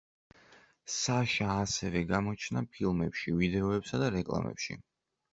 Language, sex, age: Georgian, male, under 19